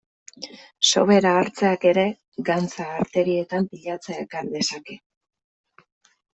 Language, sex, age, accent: Basque, female, 19-29, Mendebalekoa (Araba, Bizkaia, Gipuzkoako mendebaleko herri batzuk)